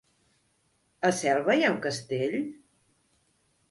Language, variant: Catalan, Central